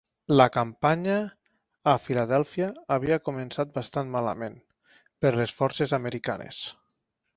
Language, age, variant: Catalan, 30-39, Nord-Occidental